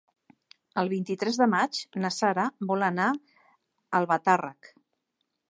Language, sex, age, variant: Catalan, female, 50-59, Central